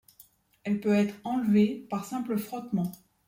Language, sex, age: French, female, 50-59